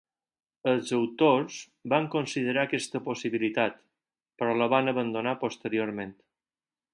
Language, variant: Catalan, Balear